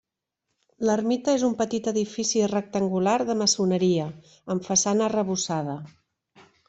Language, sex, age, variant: Catalan, female, 50-59, Central